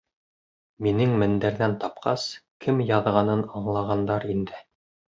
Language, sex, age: Bashkir, female, 30-39